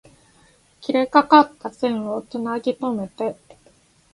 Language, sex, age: Japanese, female, 30-39